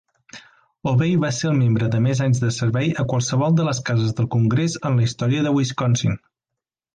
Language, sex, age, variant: Catalan, male, 19-29, Central